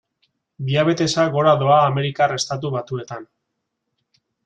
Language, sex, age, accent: Basque, male, 30-39, Erdialdekoa edo Nafarra (Gipuzkoa, Nafarroa)